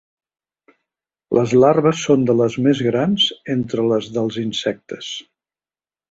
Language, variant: Catalan, Central